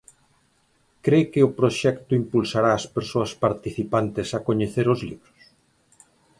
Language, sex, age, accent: Galician, male, 50-59, Oriental (común en zona oriental)